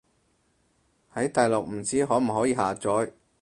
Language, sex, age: Cantonese, male, 30-39